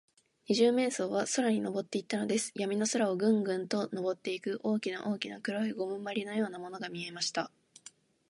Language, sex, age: Japanese, female, 19-29